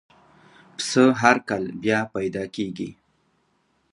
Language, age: Pashto, 30-39